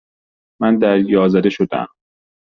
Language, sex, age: Persian, male, 19-29